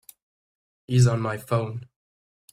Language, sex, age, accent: English, male, under 19, United States English